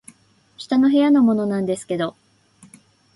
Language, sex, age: Japanese, female, 40-49